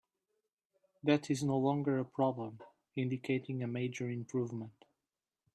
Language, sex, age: English, male, 30-39